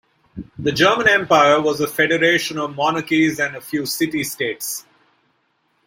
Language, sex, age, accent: English, male, 50-59, India and South Asia (India, Pakistan, Sri Lanka)